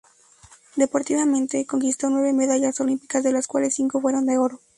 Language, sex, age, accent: Spanish, female, under 19, México